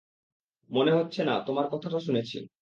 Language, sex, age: Bengali, male, 19-29